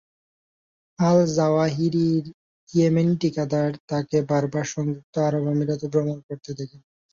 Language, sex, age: Bengali, male, 19-29